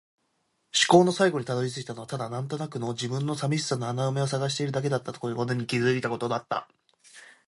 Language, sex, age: Japanese, male, 19-29